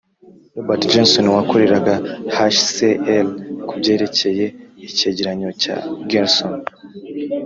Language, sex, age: Kinyarwanda, male, 19-29